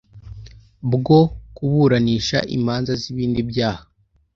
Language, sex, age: Kinyarwanda, male, under 19